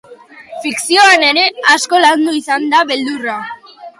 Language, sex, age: Basque, female, under 19